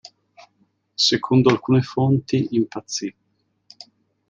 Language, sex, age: Italian, male, 40-49